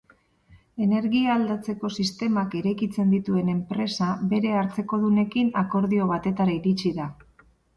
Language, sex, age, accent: Basque, female, 40-49, Erdialdekoa edo Nafarra (Gipuzkoa, Nafarroa)